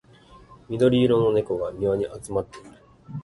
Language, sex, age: Japanese, male, 19-29